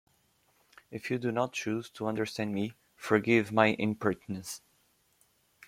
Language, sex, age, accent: English, male, 19-29, United States English